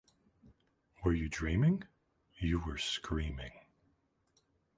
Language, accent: English, United States English